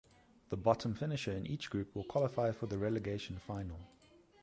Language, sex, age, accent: English, male, 30-39, Southern African (South Africa, Zimbabwe, Namibia)